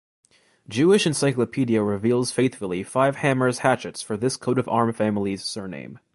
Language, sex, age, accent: English, male, 19-29, United States English